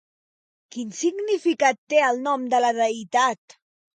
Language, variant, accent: Catalan, Central, central; septentrional